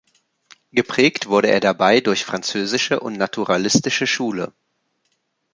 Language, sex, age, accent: German, male, 30-39, Deutschland Deutsch